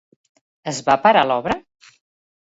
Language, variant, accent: Catalan, Central, central